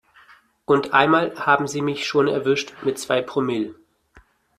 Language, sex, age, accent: German, male, 30-39, Deutschland Deutsch